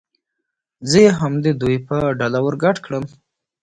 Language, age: Pashto, 40-49